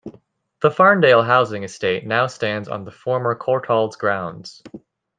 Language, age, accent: English, 19-29, United States English